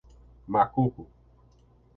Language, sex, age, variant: Portuguese, male, 30-39, Portuguese (Brasil)